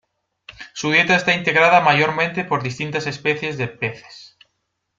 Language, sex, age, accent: Spanish, male, 19-29, España: Centro-Sur peninsular (Madrid, Toledo, Castilla-La Mancha)